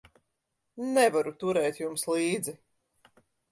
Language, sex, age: Latvian, female, 40-49